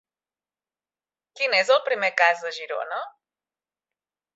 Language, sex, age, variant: Catalan, female, 30-39, Central